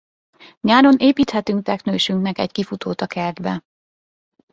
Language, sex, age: Hungarian, female, 19-29